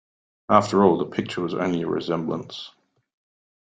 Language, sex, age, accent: English, male, 30-39, Australian English